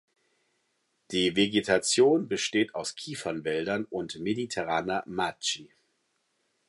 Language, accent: German, Deutschland Deutsch